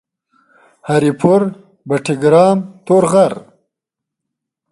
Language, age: Pashto, 19-29